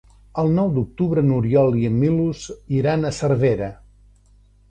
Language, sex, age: Catalan, male, 50-59